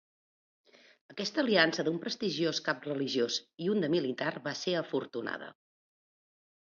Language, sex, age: Catalan, female, 40-49